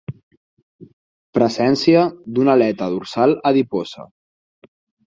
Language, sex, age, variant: Catalan, male, 19-29, Nord-Occidental